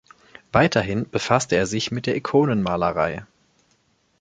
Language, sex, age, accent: German, male, 19-29, Deutschland Deutsch